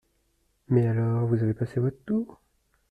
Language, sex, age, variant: French, male, 30-39, Français de métropole